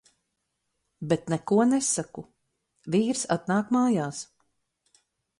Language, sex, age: Latvian, female, 50-59